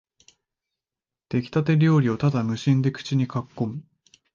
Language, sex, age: Japanese, male, 19-29